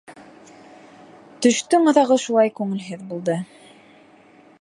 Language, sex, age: Bashkir, female, 19-29